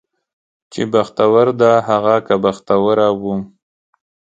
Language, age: Pashto, 30-39